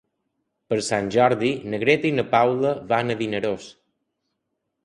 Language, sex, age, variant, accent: Catalan, male, 30-39, Balear, mallorquí